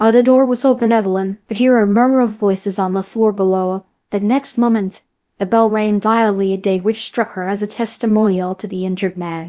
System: TTS, VITS